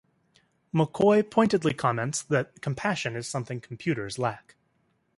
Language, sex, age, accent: English, male, 30-39, United States English